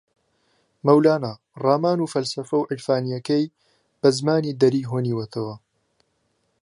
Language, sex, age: Central Kurdish, male, 19-29